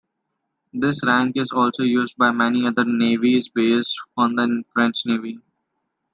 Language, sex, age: English, male, 19-29